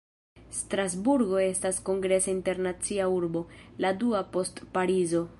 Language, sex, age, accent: Esperanto, female, under 19, Internacia